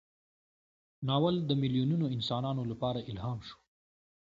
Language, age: Pashto, 19-29